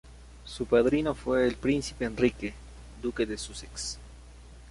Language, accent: Spanish, Andino-Pacífico: Colombia, Perú, Ecuador, oeste de Bolivia y Venezuela andina